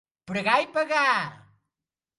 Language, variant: Catalan, Central